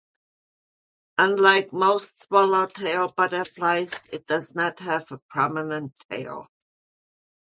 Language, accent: English, German